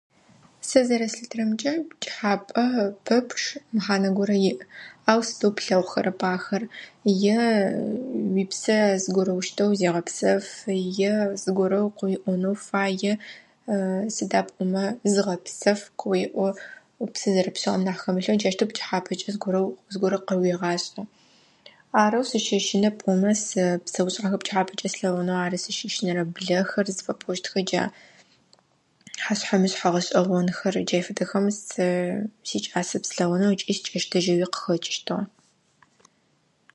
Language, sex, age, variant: Adyghe, female, 19-29, Адыгабзэ (Кирил, пстэумэ зэдыряе)